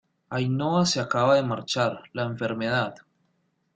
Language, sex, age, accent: Spanish, male, 30-39, Caribe: Cuba, Venezuela, Puerto Rico, República Dominicana, Panamá, Colombia caribeña, México caribeño, Costa del golfo de México